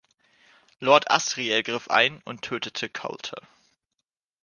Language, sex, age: German, male, 19-29